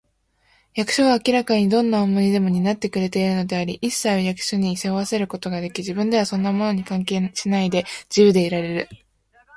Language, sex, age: Japanese, female, 19-29